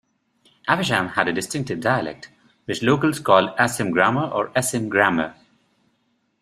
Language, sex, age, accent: English, male, 30-39, India and South Asia (India, Pakistan, Sri Lanka)